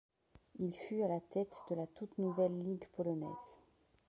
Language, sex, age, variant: French, female, 50-59, Français de métropole